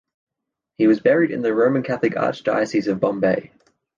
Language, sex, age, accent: English, male, 19-29, Australian English